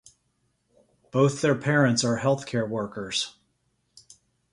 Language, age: English, 50-59